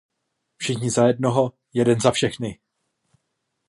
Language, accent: Czech, pražský